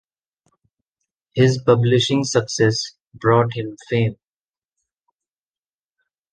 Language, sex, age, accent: English, male, 19-29, India and South Asia (India, Pakistan, Sri Lanka)